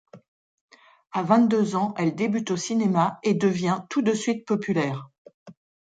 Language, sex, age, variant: French, female, 40-49, Français de métropole